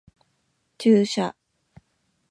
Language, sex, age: Japanese, female, 40-49